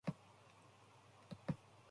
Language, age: English, 19-29